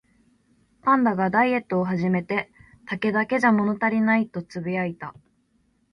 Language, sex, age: Japanese, female, 19-29